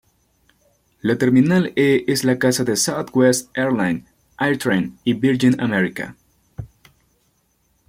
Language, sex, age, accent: Spanish, male, 19-29, México